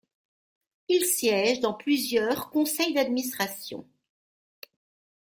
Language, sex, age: French, female, 60-69